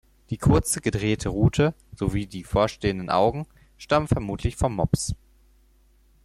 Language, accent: German, Deutschland Deutsch